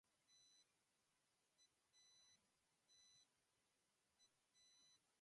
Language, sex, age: Basque, male, 60-69